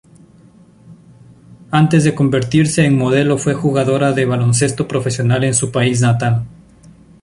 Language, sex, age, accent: Spanish, male, 19-29, Andino-Pacífico: Colombia, Perú, Ecuador, oeste de Bolivia y Venezuela andina